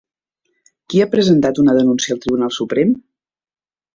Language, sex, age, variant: Catalan, female, 40-49, Central